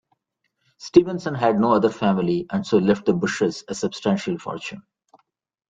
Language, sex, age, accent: English, male, 40-49, India and South Asia (India, Pakistan, Sri Lanka)